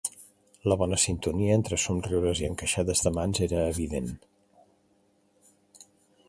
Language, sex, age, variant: Catalan, male, 60-69, Central